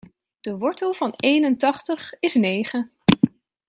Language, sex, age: Dutch, female, 30-39